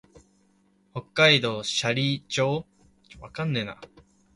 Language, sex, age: Japanese, male, 19-29